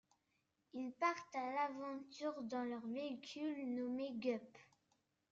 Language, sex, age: French, male, 40-49